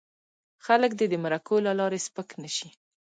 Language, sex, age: Pashto, female, 19-29